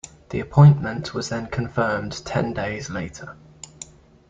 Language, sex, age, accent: English, male, 19-29, England English